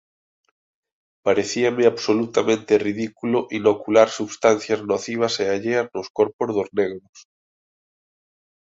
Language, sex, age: Galician, male, 30-39